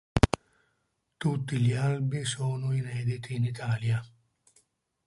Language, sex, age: Italian, male, 70-79